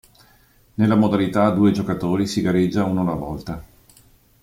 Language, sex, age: Italian, male, 40-49